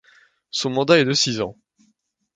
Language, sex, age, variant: French, male, 19-29, Français de métropole